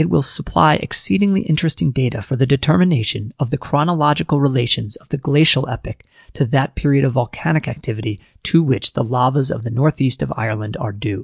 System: none